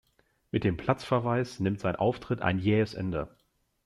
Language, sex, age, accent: German, male, 40-49, Deutschland Deutsch